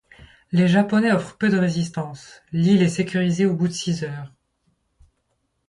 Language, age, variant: French, 30-39, Français de métropole